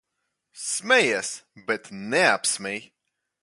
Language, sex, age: Latvian, male, 19-29